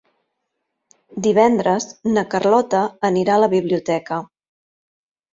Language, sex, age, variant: Catalan, female, 40-49, Central